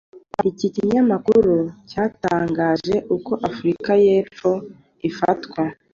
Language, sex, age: Kinyarwanda, female, 19-29